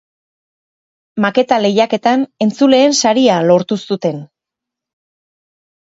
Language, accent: Basque, Erdialdekoa edo Nafarra (Gipuzkoa, Nafarroa)